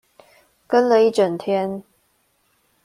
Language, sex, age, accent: Chinese, female, 19-29, 出生地：宜蘭縣